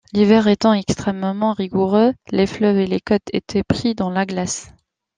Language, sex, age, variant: French, female, 30-39, Français de métropole